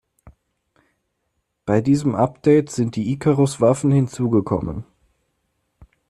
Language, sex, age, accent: German, male, 19-29, Deutschland Deutsch